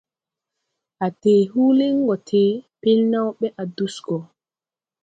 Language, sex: Tupuri, female